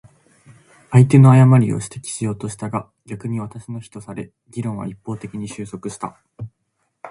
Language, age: Japanese, 19-29